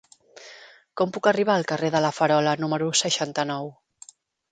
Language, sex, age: Catalan, female, 40-49